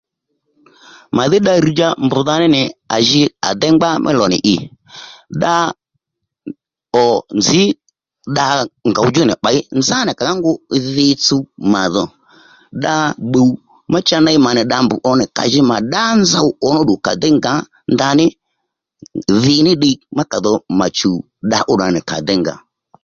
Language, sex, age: Lendu, male, 60-69